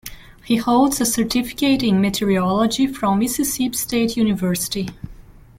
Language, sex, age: English, female, 40-49